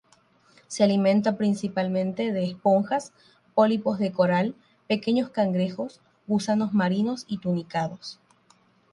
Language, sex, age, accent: Spanish, female, 19-29, Rioplatense: Argentina, Uruguay, este de Bolivia, Paraguay